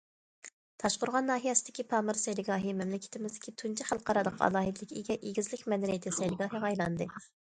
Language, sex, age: Uyghur, female, 30-39